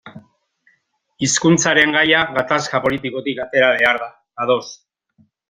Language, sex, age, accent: Basque, male, 50-59, Mendebalekoa (Araba, Bizkaia, Gipuzkoako mendebaleko herri batzuk)